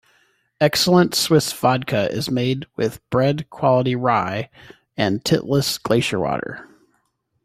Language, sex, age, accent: English, male, 50-59, United States English